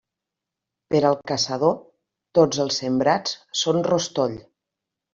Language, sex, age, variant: Catalan, female, 50-59, Nord-Occidental